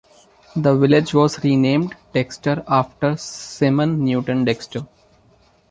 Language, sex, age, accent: English, male, 19-29, India and South Asia (India, Pakistan, Sri Lanka)